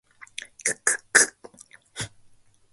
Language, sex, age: Japanese, female, 19-29